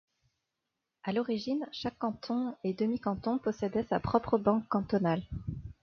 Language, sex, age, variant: French, female, 30-39, Français de métropole